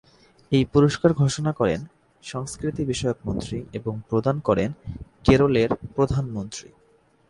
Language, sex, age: Bengali, male, 19-29